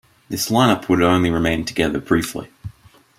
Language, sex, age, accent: English, male, under 19, Australian English